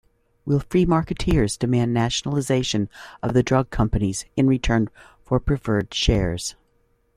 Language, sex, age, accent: English, female, 50-59, United States English